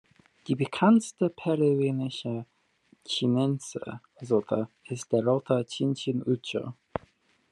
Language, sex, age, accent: German, male, 19-29, Britisches Deutsch